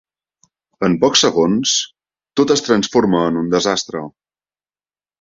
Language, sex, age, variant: Catalan, male, 19-29, Central